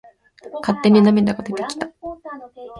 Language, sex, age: Japanese, female, 19-29